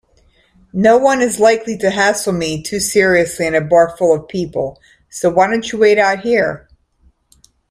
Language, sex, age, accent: English, female, 50-59, United States English